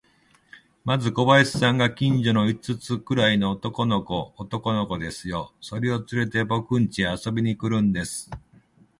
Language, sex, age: Japanese, male, 50-59